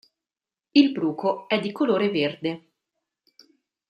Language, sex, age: Italian, female, 40-49